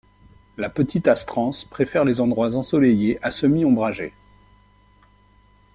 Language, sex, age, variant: French, male, 40-49, Français de métropole